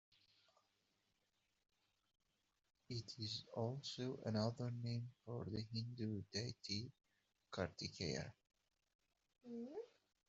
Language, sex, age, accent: English, male, 19-29, United States English